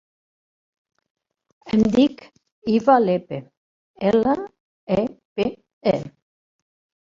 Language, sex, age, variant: Catalan, female, 60-69, Central